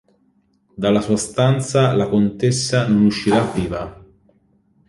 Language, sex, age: Italian, male, 30-39